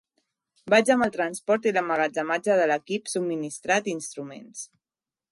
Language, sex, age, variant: Catalan, female, 30-39, Central